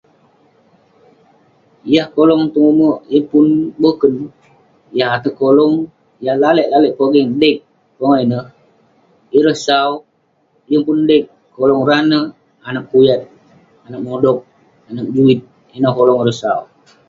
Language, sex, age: Western Penan, male, 19-29